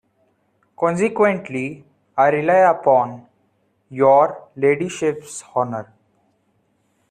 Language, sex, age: English, male, under 19